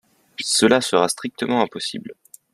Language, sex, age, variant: French, male, under 19, Français de métropole